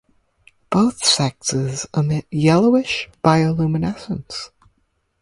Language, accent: English, United States English